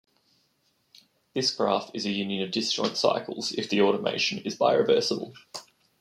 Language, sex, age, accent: English, male, 19-29, Australian English